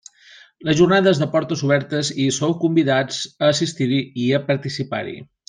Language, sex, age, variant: Catalan, male, 50-59, Balear